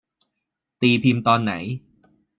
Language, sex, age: Thai, male, 19-29